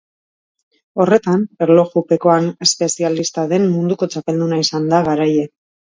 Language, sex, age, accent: Basque, female, 40-49, Mendebalekoa (Araba, Bizkaia, Gipuzkoako mendebaleko herri batzuk)